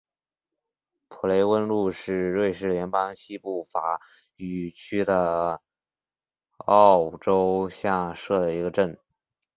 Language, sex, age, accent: Chinese, male, under 19, 出生地：浙江省